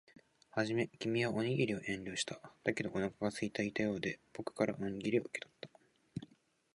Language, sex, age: Japanese, male, 19-29